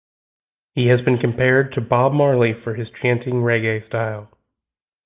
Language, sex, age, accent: English, male, 19-29, United States English